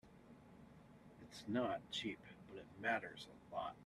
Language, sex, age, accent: English, male, 40-49, United States English